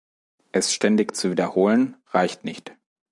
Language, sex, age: German, male, 40-49